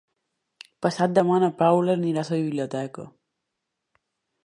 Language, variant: Catalan, Balear